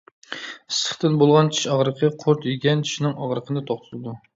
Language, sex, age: Uyghur, male, 30-39